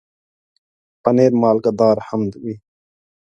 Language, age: Pashto, 30-39